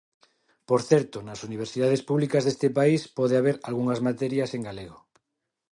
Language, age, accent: Galician, 40-49, Neofalante